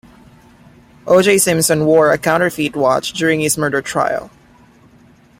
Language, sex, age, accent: English, male, 19-29, Filipino